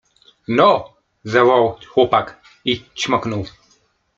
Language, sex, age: Polish, male, 40-49